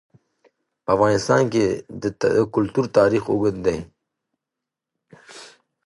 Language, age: Pashto, 19-29